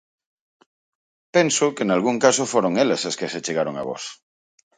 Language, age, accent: Galician, 40-49, Central (gheada)